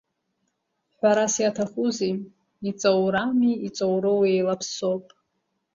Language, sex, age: Abkhazian, female, 30-39